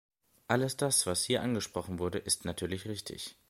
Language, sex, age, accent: German, male, under 19, Deutschland Deutsch